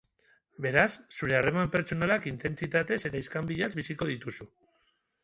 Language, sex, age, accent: Basque, male, 30-39, Mendebalekoa (Araba, Bizkaia, Gipuzkoako mendebaleko herri batzuk)